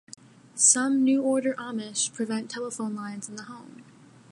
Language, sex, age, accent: English, female, 19-29, United States English